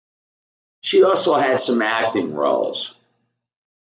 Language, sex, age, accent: English, male, 60-69, United States English